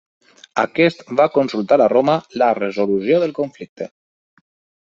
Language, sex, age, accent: Catalan, male, 30-39, valencià